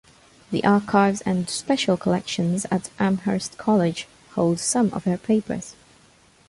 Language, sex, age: English, female, under 19